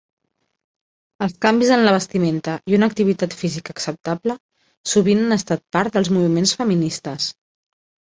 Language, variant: Catalan, Central